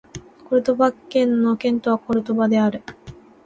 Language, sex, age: Japanese, female, 19-29